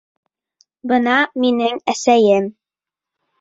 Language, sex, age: Bashkir, female, under 19